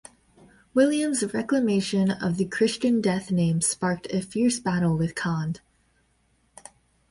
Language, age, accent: English, under 19, United States English